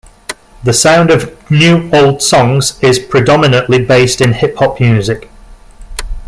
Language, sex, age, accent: English, male, 50-59, England English